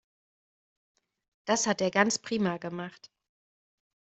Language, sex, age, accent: German, female, 30-39, Deutschland Deutsch